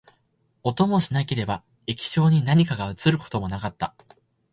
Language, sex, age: Japanese, male, 19-29